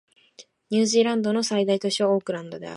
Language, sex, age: Japanese, female, 19-29